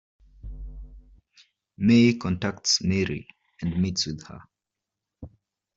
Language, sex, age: English, male, 30-39